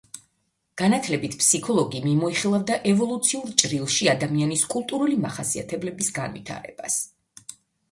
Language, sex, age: Georgian, female, 50-59